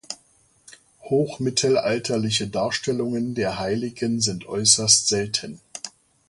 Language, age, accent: German, 50-59, Deutschland Deutsch